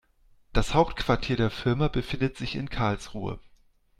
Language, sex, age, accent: German, male, 40-49, Deutschland Deutsch